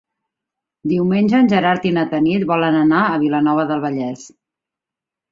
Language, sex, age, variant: Catalan, female, 40-49, Central